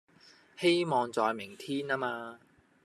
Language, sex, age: Cantonese, male, 30-39